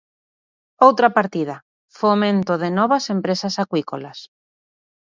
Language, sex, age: Galician, female, 40-49